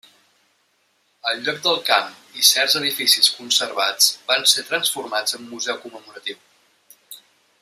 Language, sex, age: Catalan, male, 40-49